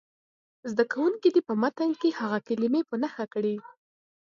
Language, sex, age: Pashto, female, under 19